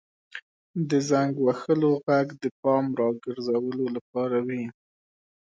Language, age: Pashto, 19-29